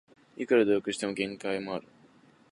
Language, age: Japanese, under 19